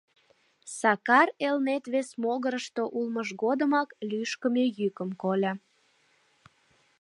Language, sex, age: Mari, female, 19-29